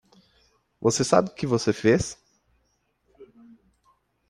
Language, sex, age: Portuguese, male, 30-39